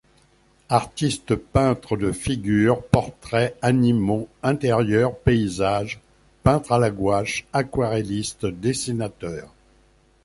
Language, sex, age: French, male, 70-79